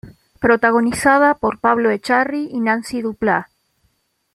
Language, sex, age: Spanish, female, 40-49